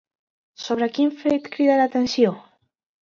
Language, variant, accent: Catalan, Central, central